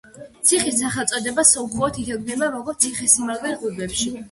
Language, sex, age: Georgian, female, 90+